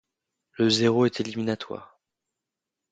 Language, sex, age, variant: French, male, 30-39, Français de métropole